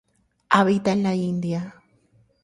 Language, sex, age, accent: Spanish, female, 19-29, Caribe: Cuba, Venezuela, Puerto Rico, República Dominicana, Panamá, Colombia caribeña, México caribeño, Costa del golfo de México